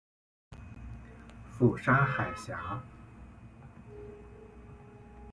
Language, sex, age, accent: Chinese, male, 19-29, 出生地：河北省